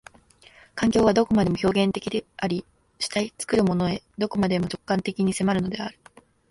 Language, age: Japanese, 19-29